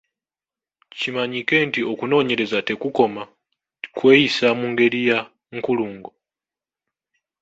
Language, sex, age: Ganda, male, 19-29